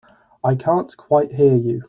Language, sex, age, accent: English, male, under 19, England English